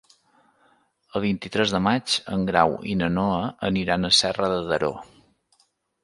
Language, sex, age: Catalan, male, 40-49